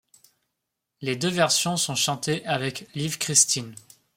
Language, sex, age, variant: French, male, 19-29, Français de métropole